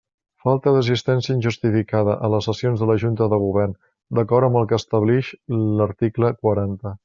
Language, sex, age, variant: Catalan, male, 40-49, Central